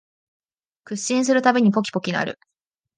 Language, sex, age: Japanese, female, under 19